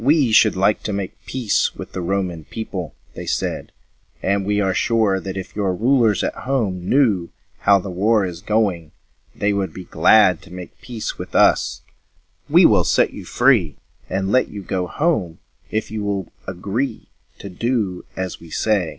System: none